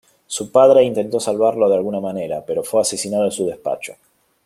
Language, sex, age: Spanish, male, 40-49